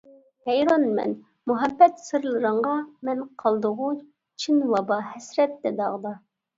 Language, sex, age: Uyghur, female, 19-29